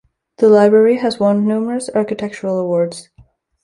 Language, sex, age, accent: English, female, 19-29, United States English